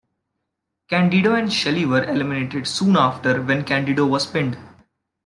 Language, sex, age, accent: English, male, 19-29, India and South Asia (India, Pakistan, Sri Lanka)